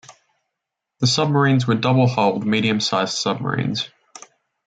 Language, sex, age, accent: English, male, under 19, Australian English